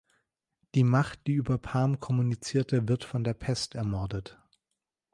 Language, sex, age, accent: German, male, 30-39, Deutschland Deutsch